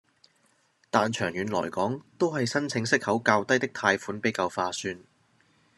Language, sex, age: Cantonese, male, 19-29